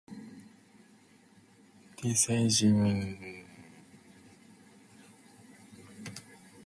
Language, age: English, 19-29